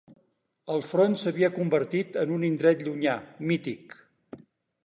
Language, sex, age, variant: Catalan, male, 50-59, Central